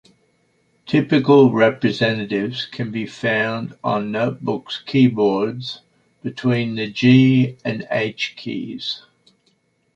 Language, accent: English, Australian English